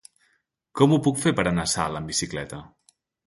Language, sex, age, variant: Catalan, male, 19-29, Central